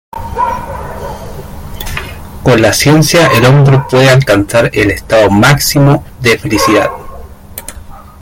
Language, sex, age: Spanish, male, 30-39